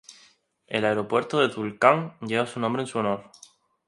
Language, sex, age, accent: Spanish, male, 19-29, España: Islas Canarias